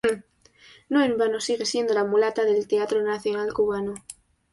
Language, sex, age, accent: Spanish, female, 19-29, España: Centro-Sur peninsular (Madrid, Toledo, Castilla-La Mancha)